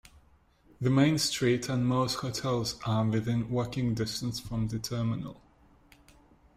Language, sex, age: English, male, 19-29